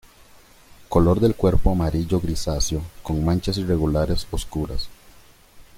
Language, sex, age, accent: Spanish, male, 19-29, América central